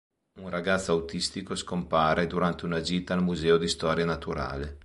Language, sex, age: Italian, male, 40-49